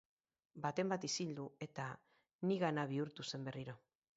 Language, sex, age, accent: Basque, female, 40-49, Mendebalekoa (Araba, Bizkaia, Gipuzkoako mendebaleko herri batzuk)